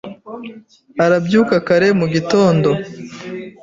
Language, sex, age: Kinyarwanda, female, 30-39